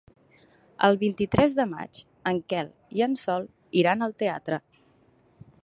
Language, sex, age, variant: Catalan, female, 19-29, Central